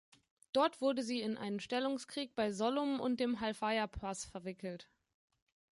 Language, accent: German, Deutschland Deutsch